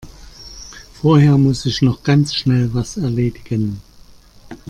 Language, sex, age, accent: German, male, 50-59, Deutschland Deutsch